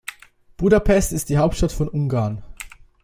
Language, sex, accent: German, male, Schweizerdeutsch